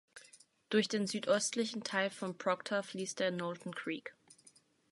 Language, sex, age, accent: German, female, 19-29, Deutschland Deutsch